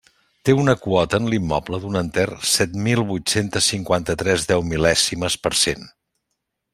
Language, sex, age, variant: Catalan, male, 60-69, Central